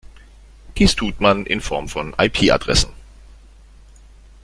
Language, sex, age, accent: German, male, 40-49, Deutschland Deutsch